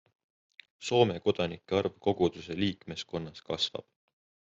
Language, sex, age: Estonian, male, 19-29